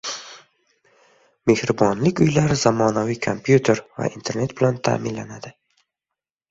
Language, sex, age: Uzbek, male, 19-29